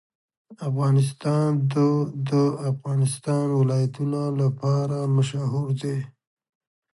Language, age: Pashto, 30-39